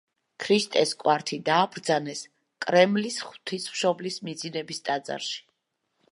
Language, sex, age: Georgian, female, 40-49